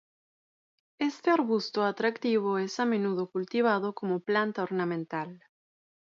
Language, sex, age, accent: Spanish, female, 30-39, México